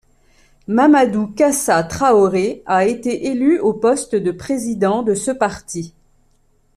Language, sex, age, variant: French, female, 50-59, Français de métropole